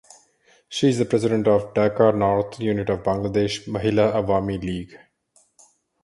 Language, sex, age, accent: English, male, 30-39, India and South Asia (India, Pakistan, Sri Lanka)